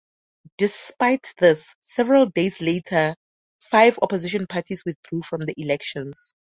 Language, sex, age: English, female, 19-29